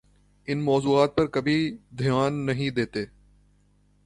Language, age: Urdu, 19-29